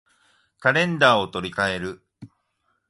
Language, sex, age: Japanese, male, 40-49